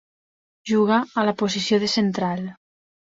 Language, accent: Catalan, valencià